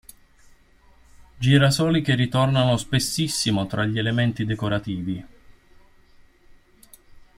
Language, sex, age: Italian, male, 50-59